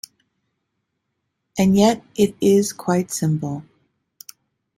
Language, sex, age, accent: English, female, 50-59, United States English